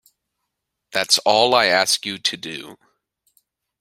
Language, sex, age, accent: English, male, 19-29, United States English